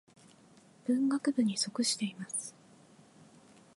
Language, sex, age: Japanese, female, 30-39